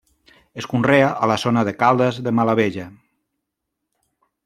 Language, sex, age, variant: Catalan, male, 40-49, Central